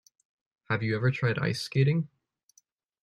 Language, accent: English, United States English